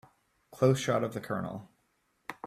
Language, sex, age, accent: English, male, 19-29, Canadian English